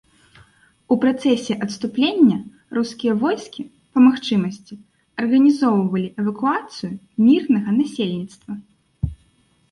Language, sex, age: Belarusian, female, 19-29